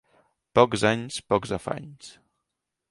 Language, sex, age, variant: Catalan, male, 19-29, Central